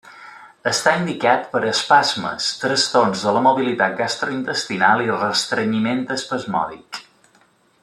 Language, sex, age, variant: Catalan, male, 30-39, Balear